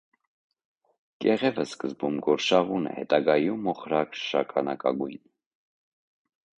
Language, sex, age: Armenian, male, 30-39